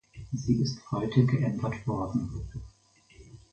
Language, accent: German, Deutschland Deutsch